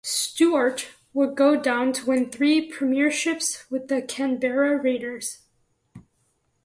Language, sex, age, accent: English, female, under 19, United States English